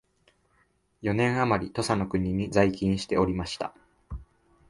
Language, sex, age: Japanese, male, 19-29